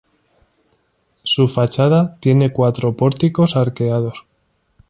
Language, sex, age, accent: Spanish, male, 19-29, España: Norte peninsular (Asturias, Castilla y León, Cantabria, País Vasco, Navarra, Aragón, La Rioja, Guadalajara, Cuenca)